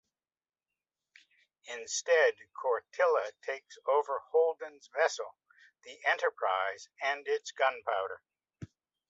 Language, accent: English, Canadian English